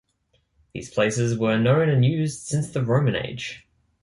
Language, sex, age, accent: English, male, 19-29, Australian English